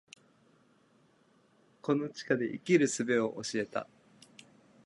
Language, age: Japanese, 30-39